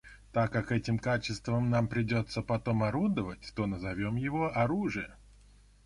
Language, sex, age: Russian, male, 30-39